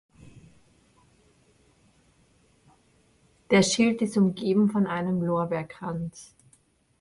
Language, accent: German, Österreichisches Deutsch